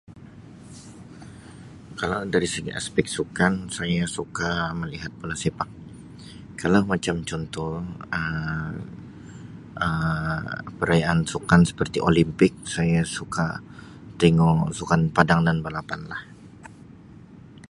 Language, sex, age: Sabah Malay, male, 19-29